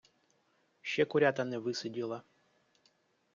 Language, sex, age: Ukrainian, male, 40-49